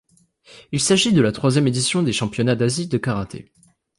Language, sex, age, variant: French, male, 19-29, Français de métropole